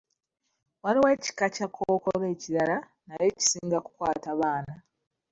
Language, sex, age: Ganda, female, 19-29